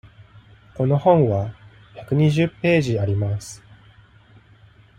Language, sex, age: Japanese, male, 30-39